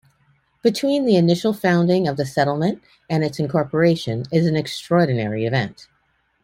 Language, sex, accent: English, female, United States English